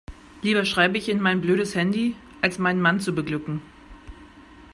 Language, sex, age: German, female, 30-39